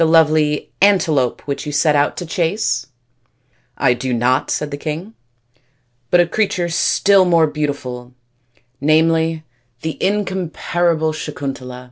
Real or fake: real